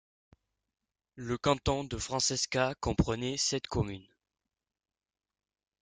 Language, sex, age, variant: French, male, 19-29, Français de métropole